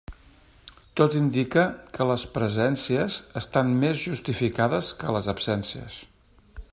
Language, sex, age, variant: Catalan, male, 50-59, Central